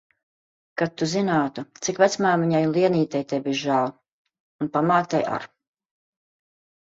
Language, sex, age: Latvian, female, 50-59